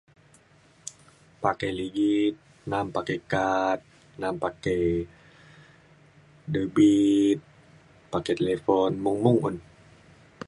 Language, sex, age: Mainstream Kenyah, female, 19-29